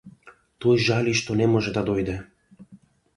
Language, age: Macedonian, 19-29